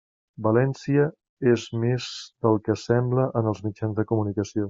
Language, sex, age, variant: Catalan, male, 40-49, Central